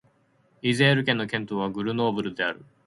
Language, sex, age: Japanese, male, 19-29